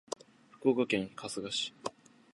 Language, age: Japanese, under 19